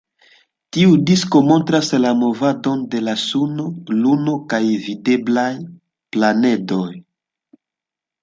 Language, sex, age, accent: Esperanto, male, 19-29, Internacia